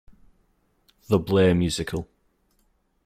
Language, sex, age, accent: English, male, 19-29, Australian English